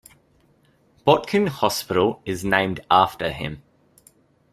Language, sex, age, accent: English, male, 19-29, Australian English